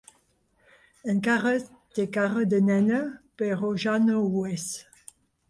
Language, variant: Catalan, Septentrional